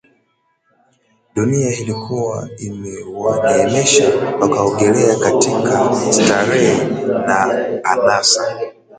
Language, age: Swahili, 19-29